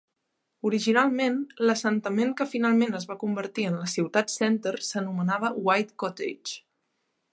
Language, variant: Catalan, Central